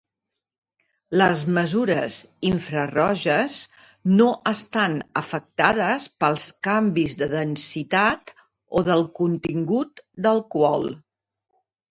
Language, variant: Catalan, Central